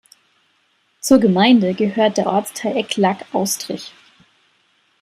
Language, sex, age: German, female, 30-39